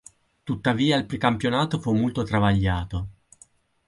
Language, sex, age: Italian, male, 50-59